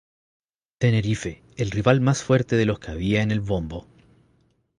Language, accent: Spanish, Chileno: Chile, Cuyo